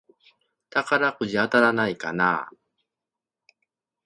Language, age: Japanese, 40-49